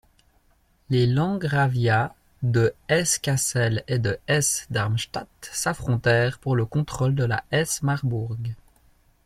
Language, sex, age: French, male, 30-39